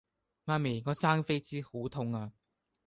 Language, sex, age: Cantonese, male, 19-29